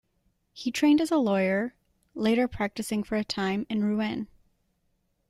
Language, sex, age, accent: English, female, 19-29, United States English